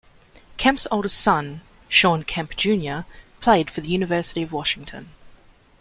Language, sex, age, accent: English, female, 19-29, Australian English